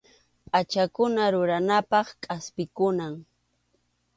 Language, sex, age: Arequipa-La Unión Quechua, female, 30-39